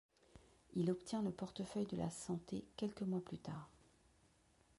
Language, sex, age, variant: French, female, 50-59, Français de métropole